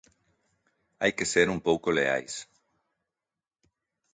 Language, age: Galician, 40-49